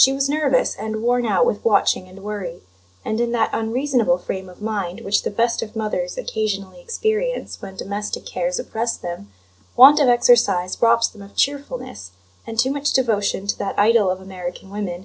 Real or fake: real